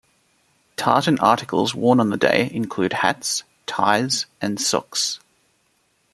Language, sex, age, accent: English, male, 30-39, Australian English